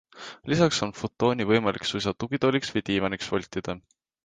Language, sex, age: Estonian, male, 19-29